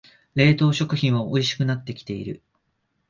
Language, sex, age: Japanese, male, 19-29